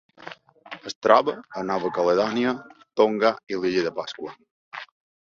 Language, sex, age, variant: Catalan, male, 50-59, Balear